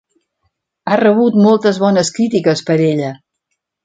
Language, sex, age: Catalan, female, 60-69